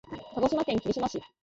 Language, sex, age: Japanese, female, under 19